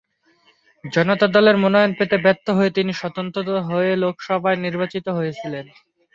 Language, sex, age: Bengali, male, 19-29